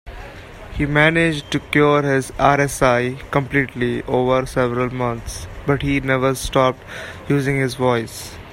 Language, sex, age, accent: English, male, 19-29, India and South Asia (India, Pakistan, Sri Lanka)